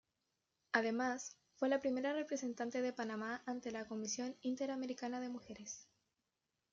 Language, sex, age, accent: Spanish, female, under 19, Chileno: Chile, Cuyo